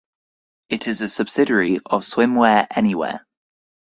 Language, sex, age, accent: English, male, 19-29, England English